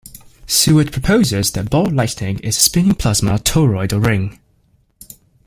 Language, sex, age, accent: English, male, 19-29, England English